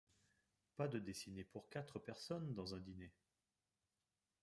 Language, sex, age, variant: French, male, 40-49, Français de métropole